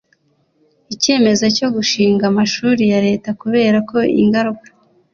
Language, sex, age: Kinyarwanda, female, 19-29